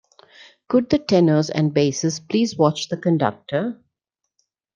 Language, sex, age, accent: English, female, 40-49, India and South Asia (India, Pakistan, Sri Lanka)